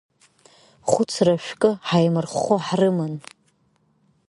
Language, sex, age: Abkhazian, female, 30-39